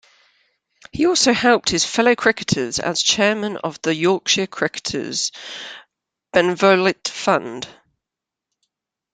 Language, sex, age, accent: English, female, 19-29, England English